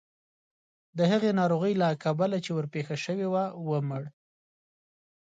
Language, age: Pashto, 30-39